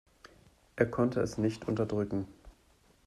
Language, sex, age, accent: German, male, 19-29, Deutschland Deutsch